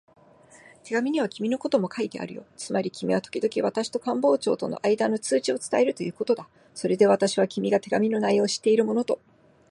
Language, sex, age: Japanese, female, 40-49